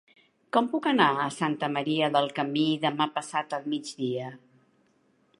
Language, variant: Catalan, Central